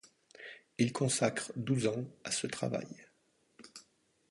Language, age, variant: French, 40-49, Français de métropole